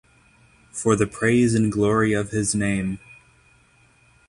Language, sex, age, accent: English, male, 19-29, United States English